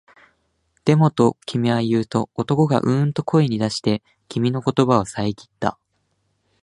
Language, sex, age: Japanese, male, 19-29